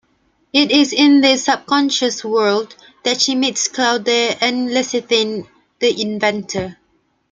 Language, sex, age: English, female, 19-29